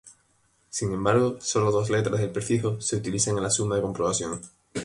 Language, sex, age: Spanish, male, 19-29